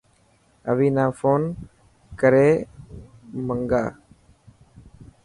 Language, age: Dhatki, 30-39